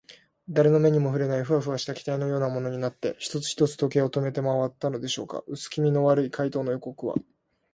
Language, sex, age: Japanese, male, 19-29